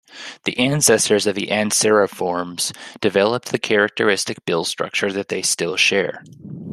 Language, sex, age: English, male, 19-29